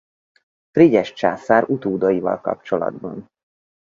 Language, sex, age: Hungarian, male, 30-39